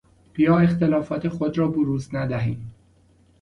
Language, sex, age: Persian, male, 30-39